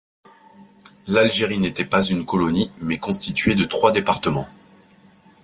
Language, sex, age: French, male, 30-39